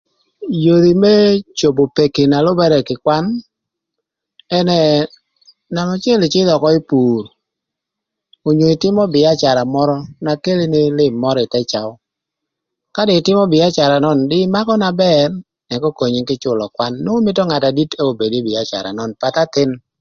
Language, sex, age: Thur, male, 40-49